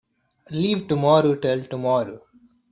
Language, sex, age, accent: English, male, 19-29, India and South Asia (India, Pakistan, Sri Lanka)